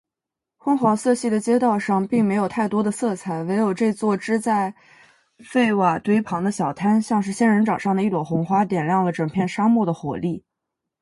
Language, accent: Chinese, 出生地：江苏省